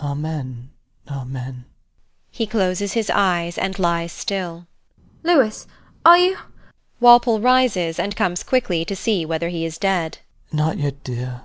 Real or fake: real